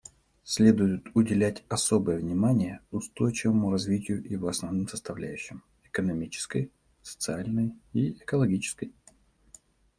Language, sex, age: Russian, male, 30-39